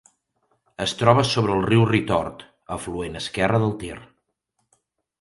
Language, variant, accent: Catalan, Central, tarragoní